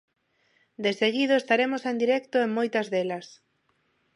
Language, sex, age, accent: Galician, female, 30-39, Neofalante